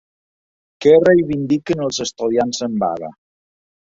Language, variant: Catalan, Balear